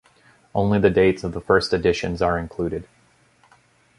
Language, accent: English, United States English